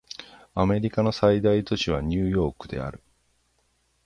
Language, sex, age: Japanese, male, 40-49